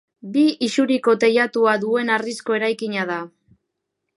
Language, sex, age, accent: Basque, female, 19-29, Mendebalekoa (Araba, Bizkaia, Gipuzkoako mendebaleko herri batzuk)